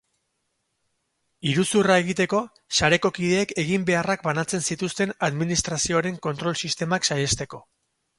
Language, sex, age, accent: Basque, male, 40-49, Mendebalekoa (Araba, Bizkaia, Gipuzkoako mendebaleko herri batzuk)